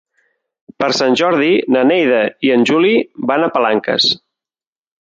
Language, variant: Catalan, Central